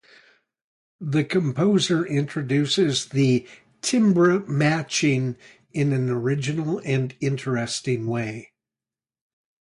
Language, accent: English, United States English